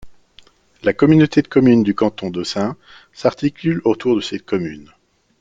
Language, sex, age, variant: French, male, 30-39, Français de métropole